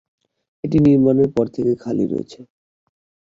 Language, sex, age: Bengali, male, 19-29